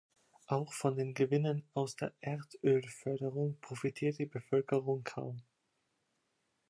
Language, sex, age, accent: German, male, 19-29, Deutschland Deutsch